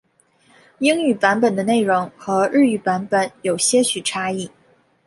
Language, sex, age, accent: Chinese, female, 19-29, 出生地：黑龙江省